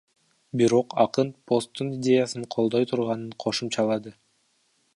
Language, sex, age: Kyrgyz, male, 19-29